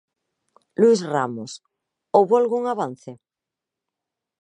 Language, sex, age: Galician, female, 40-49